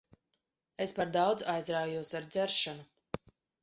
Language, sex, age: Latvian, female, 30-39